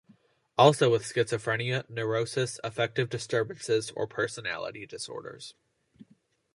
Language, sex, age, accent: English, male, under 19, United States English